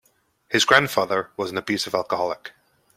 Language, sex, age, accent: English, male, 19-29, Irish English